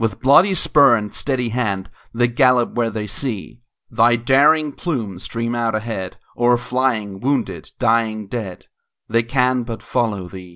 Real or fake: real